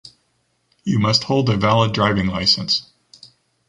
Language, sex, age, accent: English, male, 50-59, United States English